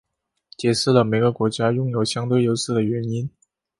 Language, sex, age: Chinese, male, 19-29